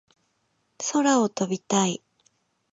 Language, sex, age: Japanese, female, 40-49